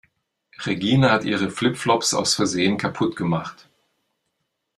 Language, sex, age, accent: German, male, 40-49, Deutschland Deutsch